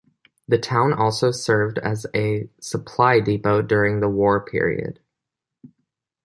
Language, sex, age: English, male, under 19